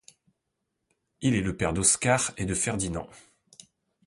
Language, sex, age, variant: French, male, 40-49, Français de métropole